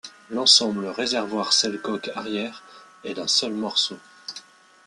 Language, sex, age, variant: French, male, 30-39, Français de métropole